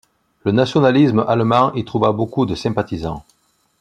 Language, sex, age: French, male, 40-49